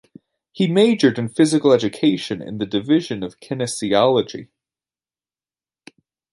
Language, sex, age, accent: English, male, 19-29, United States English